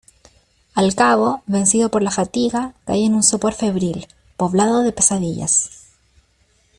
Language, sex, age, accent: Spanish, female, 19-29, Chileno: Chile, Cuyo